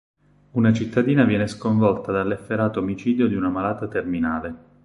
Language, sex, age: Italian, male, 19-29